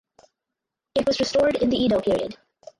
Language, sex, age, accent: English, female, under 19, United States English